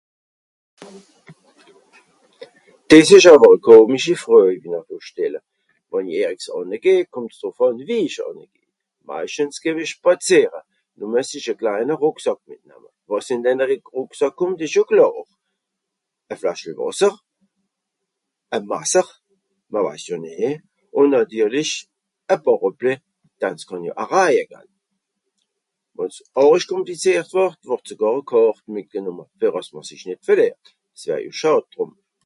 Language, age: Swiss German, 60-69